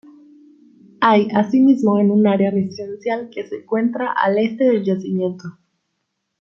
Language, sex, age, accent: Spanish, female, 19-29, México